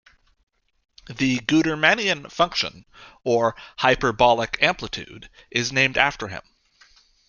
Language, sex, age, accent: English, male, 30-39, Canadian English